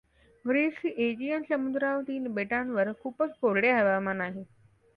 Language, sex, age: Marathi, female, under 19